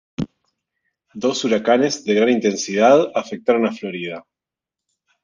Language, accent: Spanish, Rioplatense: Argentina, Uruguay, este de Bolivia, Paraguay